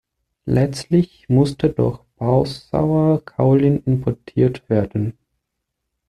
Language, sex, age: German, male, 19-29